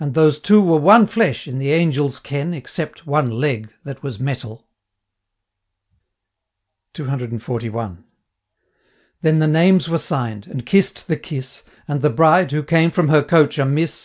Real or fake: real